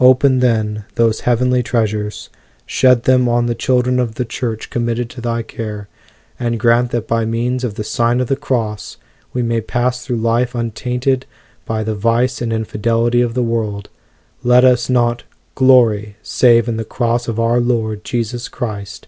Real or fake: real